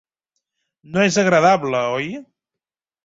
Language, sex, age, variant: Catalan, male, 30-39, Central